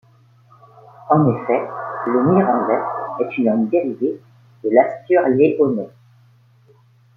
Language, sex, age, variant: French, female, 50-59, Français de métropole